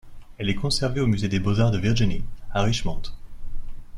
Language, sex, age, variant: French, male, 19-29, Français de métropole